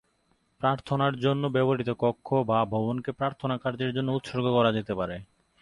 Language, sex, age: Bengali, male, 19-29